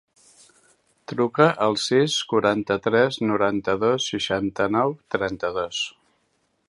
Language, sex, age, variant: Catalan, male, 60-69, Central